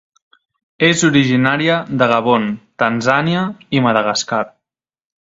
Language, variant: Catalan, Nord-Occidental